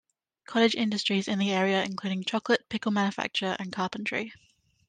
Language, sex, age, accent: English, female, 19-29, Australian English